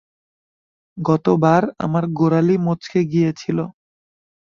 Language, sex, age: Bengali, male, 19-29